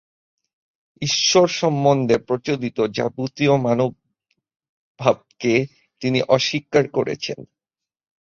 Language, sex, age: Bengali, male, 19-29